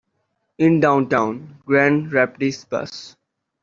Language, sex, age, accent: English, male, under 19, India and South Asia (India, Pakistan, Sri Lanka)